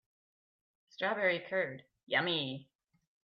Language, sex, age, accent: English, female, 30-39, Canadian English